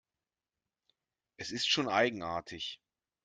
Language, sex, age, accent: German, male, 40-49, Deutschland Deutsch